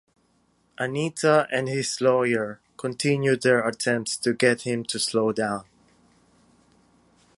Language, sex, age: English, male, 19-29